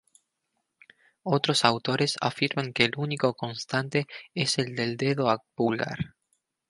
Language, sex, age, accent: Spanish, male, 19-29, Rioplatense: Argentina, Uruguay, este de Bolivia, Paraguay